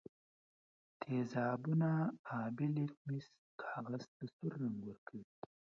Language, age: Pashto, 19-29